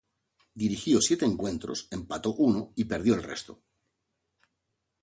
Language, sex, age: Spanish, male, 50-59